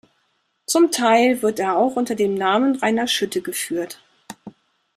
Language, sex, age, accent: German, female, 40-49, Deutschland Deutsch